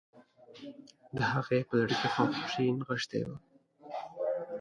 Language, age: Pashto, under 19